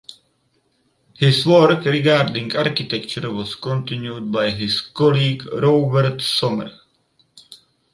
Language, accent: English, United States English; England English